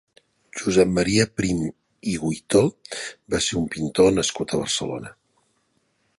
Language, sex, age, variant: Catalan, male, 50-59, Central